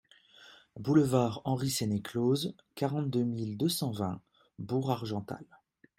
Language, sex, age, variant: French, male, 30-39, Français de métropole